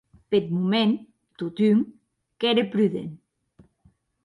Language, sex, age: Occitan, female, 40-49